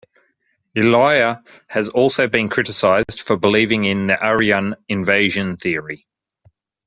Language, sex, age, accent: English, male, 40-49, Australian English